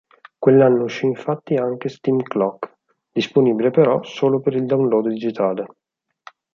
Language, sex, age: Italian, male, 19-29